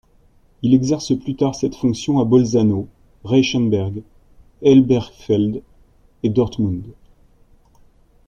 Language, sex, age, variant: French, male, 40-49, Français de métropole